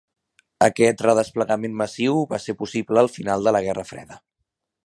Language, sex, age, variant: Catalan, male, 30-39, Central